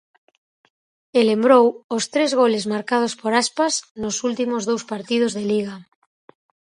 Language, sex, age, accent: Galician, female, 40-49, Normativo (estándar)